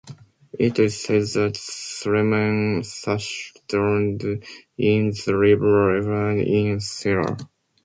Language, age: English, 19-29